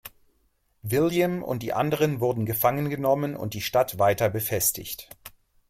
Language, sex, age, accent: German, male, 40-49, Deutschland Deutsch